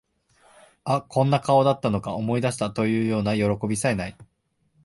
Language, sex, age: Japanese, male, 19-29